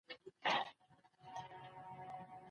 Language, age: Pashto, 30-39